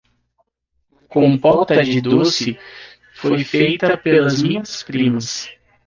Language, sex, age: Portuguese, male, 30-39